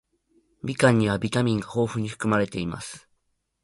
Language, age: Japanese, under 19